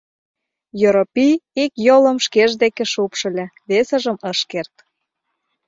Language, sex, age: Mari, female, 19-29